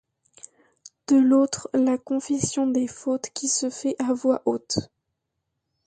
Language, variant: French, Français de métropole